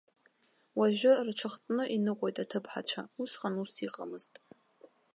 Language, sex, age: Abkhazian, female, 19-29